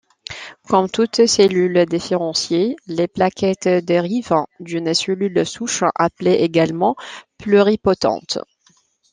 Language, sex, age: French, female, 30-39